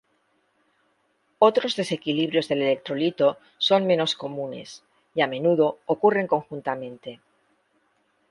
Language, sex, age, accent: Spanish, female, 50-59, España: Centro-Sur peninsular (Madrid, Toledo, Castilla-La Mancha)